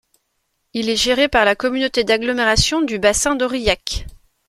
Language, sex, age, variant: French, male, 30-39, Français de métropole